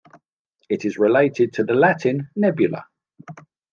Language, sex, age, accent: English, male, 40-49, England English